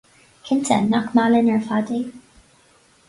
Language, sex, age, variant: Irish, female, 19-29, Gaeilge na Mumhan